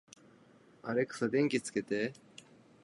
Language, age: Japanese, 30-39